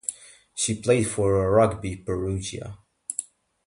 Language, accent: English, Southern African (South Africa, Zimbabwe, Namibia)